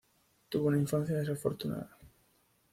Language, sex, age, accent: Spanish, male, 19-29, España: Norte peninsular (Asturias, Castilla y León, Cantabria, País Vasco, Navarra, Aragón, La Rioja, Guadalajara, Cuenca)